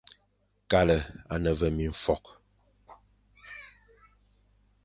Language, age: Fang, 40-49